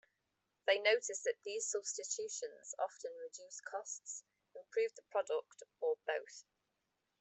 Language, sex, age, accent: English, female, 30-39, England English